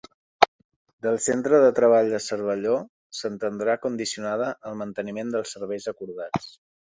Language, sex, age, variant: Catalan, male, 30-39, Central